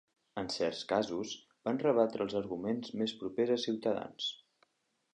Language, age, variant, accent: Catalan, under 19, Central, central